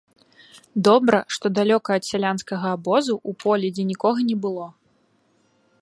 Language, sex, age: Belarusian, female, 19-29